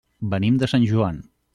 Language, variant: Catalan, Central